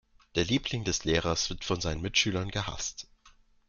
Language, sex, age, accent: German, male, 19-29, Deutschland Deutsch